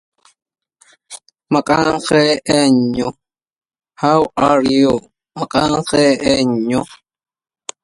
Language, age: Arabic, 19-29